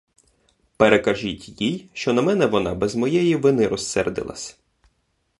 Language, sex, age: Ukrainian, male, 30-39